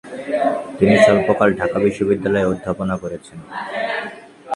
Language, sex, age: Bengali, male, 19-29